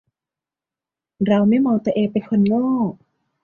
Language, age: Thai, 19-29